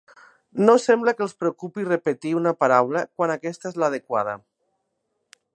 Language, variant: Catalan, Nord-Occidental